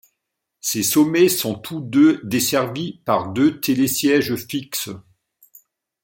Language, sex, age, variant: French, male, 50-59, Français de métropole